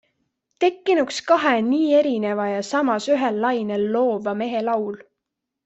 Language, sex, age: Estonian, female, 19-29